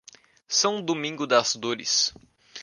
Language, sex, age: Portuguese, male, under 19